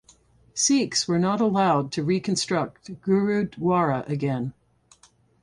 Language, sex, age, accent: English, female, 60-69, United States English